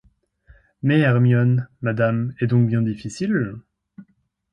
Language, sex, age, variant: French, male, 19-29, Français de métropole